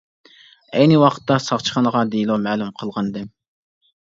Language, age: Uyghur, 19-29